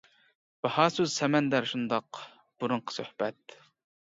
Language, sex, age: Uyghur, female, 40-49